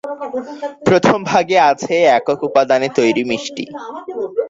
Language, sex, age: Bengali, male, 19-29